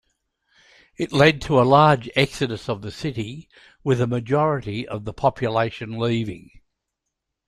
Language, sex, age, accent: English, male, 70-79, Australian English